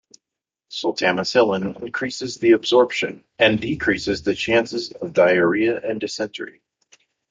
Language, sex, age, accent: English, male, 19-29, United States English